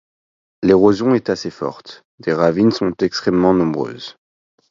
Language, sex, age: French, male, 19-29